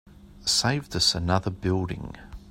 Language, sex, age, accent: English, male, 50-59, Australian English